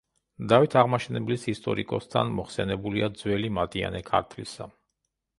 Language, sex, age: Georgian, male, 50-59